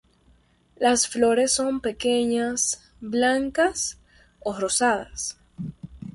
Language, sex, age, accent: Spanish, female, under 19, Caribe: Cuba, Venezuela, Puerto Rico, República Dominicana, Panamá, Colombia caribeña, México caribeño, Costa del golfo de México